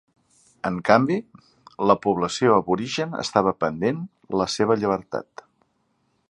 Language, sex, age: Catalan, male, 50-59